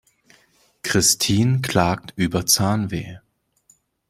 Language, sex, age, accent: German, male, 19-29, Deutschland Deutsch